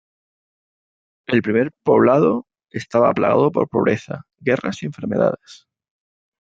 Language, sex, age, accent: Spanish, male, 40-49, España: Sur peninsular (Andalucia, Extremadura, Murcia)